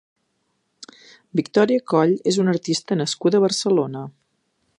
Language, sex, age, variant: Catalan, female, 40-49, Central